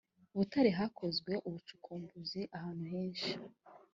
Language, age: Kinyarwanda, 19-29